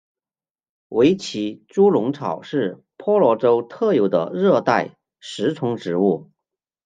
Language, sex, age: Chinese, male, 40-49